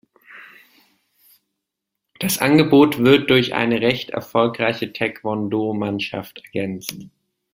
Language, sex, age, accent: German, male, 19-29, Deutschland Deutsch